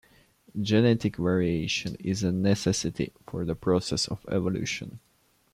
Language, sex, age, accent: English, male, 19-29, England English